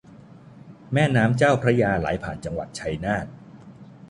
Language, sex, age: Thai, male, 40-49